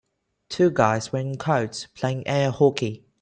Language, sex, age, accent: English, male, 19-29, England English